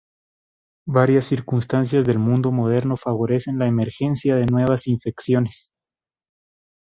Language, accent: Spanish, América central